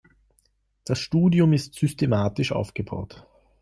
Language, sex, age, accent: German, male, 19-29, Österreichisches Deutsch